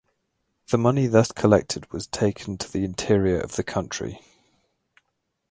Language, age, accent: English, 19-29, England English